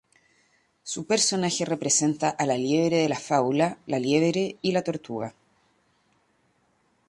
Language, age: Spanish, 40-49